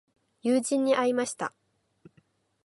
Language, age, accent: Japanese, 19-29, 標準語